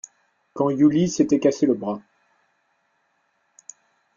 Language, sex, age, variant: French, male, 19-29, Français de métropole